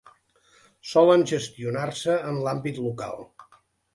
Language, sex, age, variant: Catalan, male, 60-69, Central